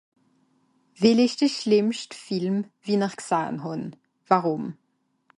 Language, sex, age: Swiss German, female, 19-29